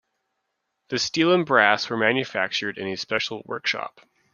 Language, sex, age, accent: English, male, 30-39, United States English